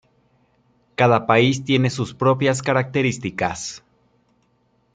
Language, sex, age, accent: Spanish, male, 19-29, México